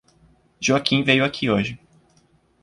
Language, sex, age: Portuguese, male, 19-29